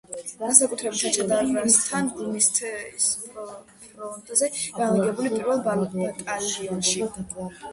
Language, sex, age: Georgian, female, under 19